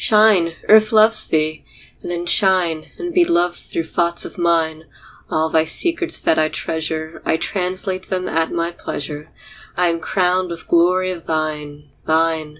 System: none